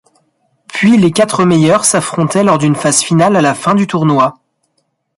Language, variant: French, Français de métropole